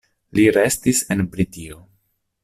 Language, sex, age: Esperanto, male, 30-39